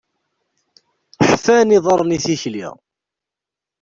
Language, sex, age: Kabyle, male, 19-29